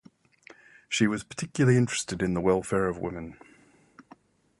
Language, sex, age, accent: English, male, 40-49, England English